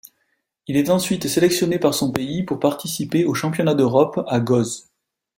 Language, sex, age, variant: French, male, 30-39, Français de métropole